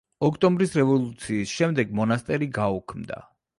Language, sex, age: Georgian, male, 40-49